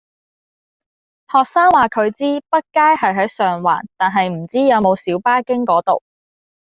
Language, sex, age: Cantonese, female, under 19